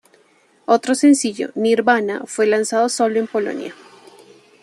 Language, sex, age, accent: Spanish, female, 30-39, Caribe: Cuba, Venezuela, Puerto Rico, República Dominicana, Panamá, Colombia caribeña, México caribeño, Costa del golfo de México